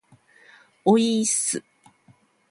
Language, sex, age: Japanese, female, 40-49